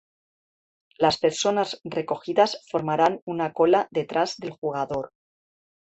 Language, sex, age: Spanish, female, 40-49